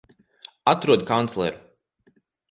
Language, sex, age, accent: Latvian, male, 30-39, Rigas